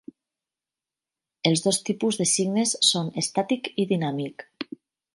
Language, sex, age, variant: Catalan, female, 40-49, Nord-Occidental